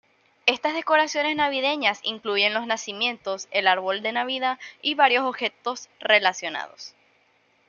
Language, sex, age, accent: Spanish, female, 19-29, Caribe: Cuba, Venezuela, Puerto Rico, República Dominicana, Panamá, Colombia caribeña, México caribeño, Costa del golfo de México